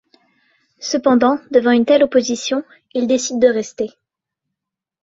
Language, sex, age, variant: French, female, 19-29, Français de métropole